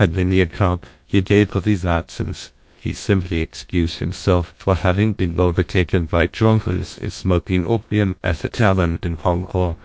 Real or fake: fake